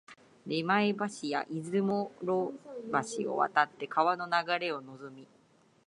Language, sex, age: Japanese, female, 19-29